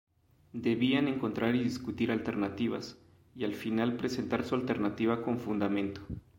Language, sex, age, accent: Spanish, male, 30-39, México